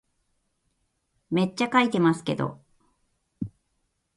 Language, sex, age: Japanese, female, 50-59